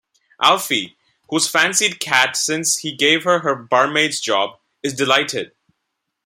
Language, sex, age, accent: English, male, under 19, India and South Asia (India, Pakistan, Sri Lanka)